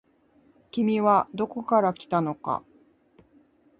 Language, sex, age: Japanese, female, 40-49